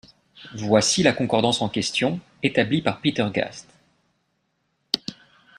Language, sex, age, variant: French, male, 30-39, Français de métropole